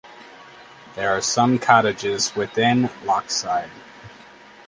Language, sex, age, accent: English, male, 30-39, United States English